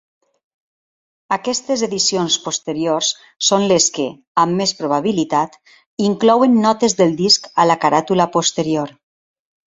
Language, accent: Catalan, valencià